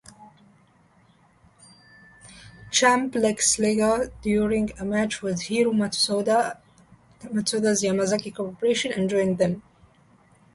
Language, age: English, 19-29